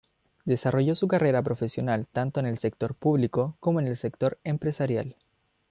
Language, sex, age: Spanish, male, under 19